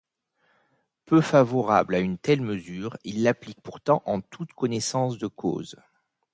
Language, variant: French, Français de métropole